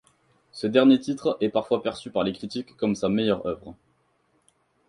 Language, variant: French, Français de métropole